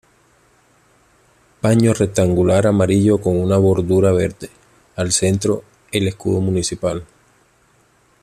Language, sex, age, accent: Spanish, male, 19-29, Caribe: Cuba, Venezuela, Puerto Rico, República Dominicana, Panamá, Colombia caribeña, México caribeño, Costa del golfo de México